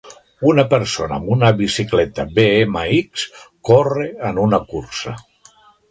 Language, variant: Catalan, Nord-Occidental